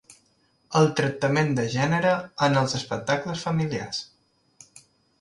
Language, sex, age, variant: Catalan, male, 19-29, Balear